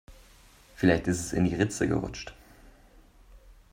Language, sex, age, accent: German, male, 19-29, Deutschland Deutsch